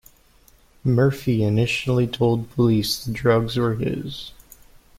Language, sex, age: English, male, under 19